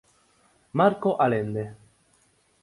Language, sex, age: Spanish, male, 19-29